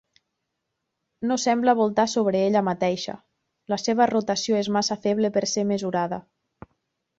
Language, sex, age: Catalan, female, 30-39